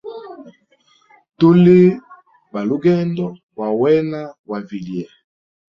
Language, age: Hemba, 40-49